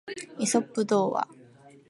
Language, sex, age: Japanese, female, 19-29